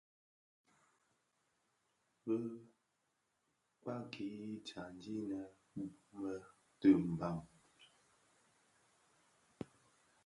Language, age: Bafia, 19-29